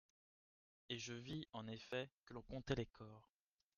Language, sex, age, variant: French, male, 19-29, Français de métropole